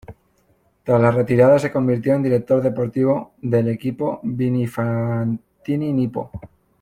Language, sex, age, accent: Spanish, male, 30-39, España: Centro-Sur peninsular (Madrid, Toledo, Castilla-La Mancha)